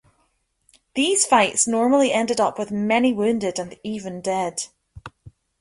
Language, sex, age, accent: English, female, 19-29, Scottish English